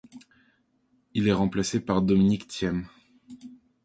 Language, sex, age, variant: French, male, 19-29, Français de métropole